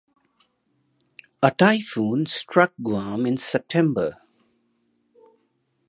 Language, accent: English, India and South Asia (India, Pakistan, Sri Lanka)